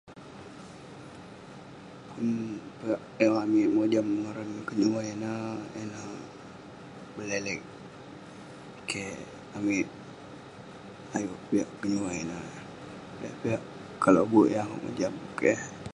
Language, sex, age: Western Penan, male, under 19